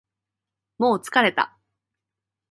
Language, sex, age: Japanese, female, 19-29